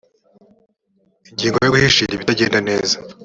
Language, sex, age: Kinyarwanda, male, 19-29